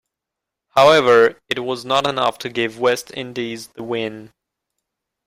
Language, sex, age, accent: English, male, 19-29, United States English